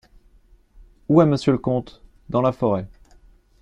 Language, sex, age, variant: French, male, 19-29, Français de métropole